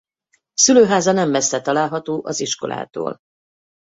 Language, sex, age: Hungarian, female, 50-59